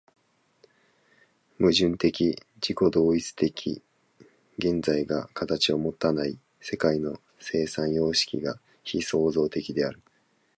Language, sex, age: Japanese, male, 19-29